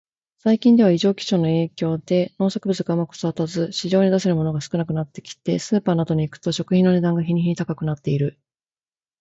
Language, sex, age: Japanese, female, 30-39